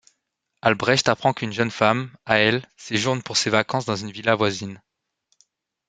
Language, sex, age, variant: French, male, 19-29, Français de métropole